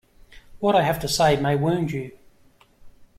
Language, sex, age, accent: English, male, 50-59, Australian English